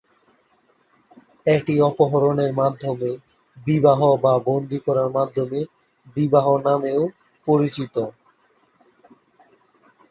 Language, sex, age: Bengali, male, 19-29